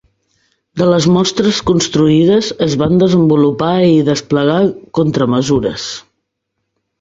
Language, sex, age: Catalan, female, 40-49